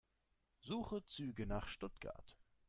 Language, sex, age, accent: German, male, 30-39, Deutschland Deutsch